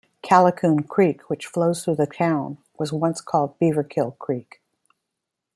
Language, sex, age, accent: English, female, 50-59, United States English